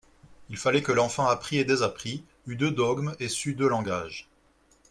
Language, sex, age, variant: French, male, 30-39, Français de métropole